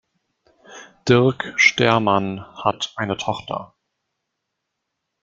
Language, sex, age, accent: German, male, 19-29, Deutschland Deutsch